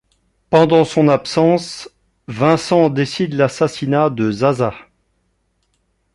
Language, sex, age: French, male, 50-59